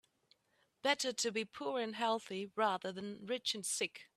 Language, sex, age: English, female, 40-49